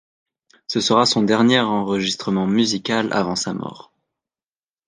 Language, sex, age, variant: French, male, 19-29, Français de métropole